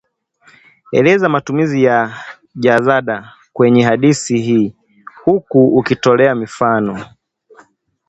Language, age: Swahili, 19-29